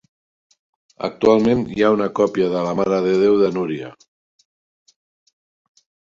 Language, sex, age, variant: Catalan, male, 60-69, Central